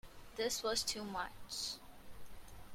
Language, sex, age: English, female, under 19